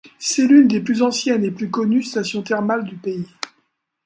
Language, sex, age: French, male, 60-69